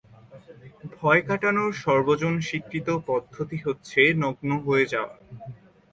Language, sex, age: Bengali, male, 19-29